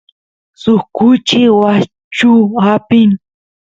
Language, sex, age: Santiago del Estero Quichua, female, 19-29